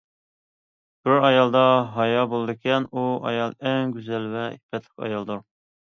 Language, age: Uyghur, 30-39